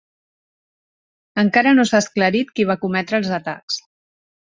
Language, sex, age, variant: Catalan, female, 30-39, Central